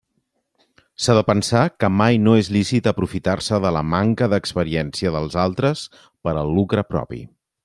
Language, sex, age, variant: Catalan, male, 40-49, Central